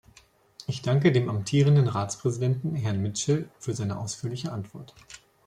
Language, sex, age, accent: German, male, 40-49, Deutschland Deutsch